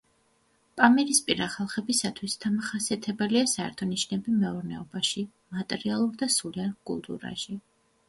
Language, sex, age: Georgian, female, 30-39